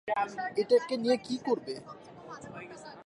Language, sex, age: Bengali, male, 19-29